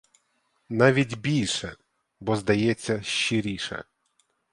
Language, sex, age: Ukrainian, male, 30-39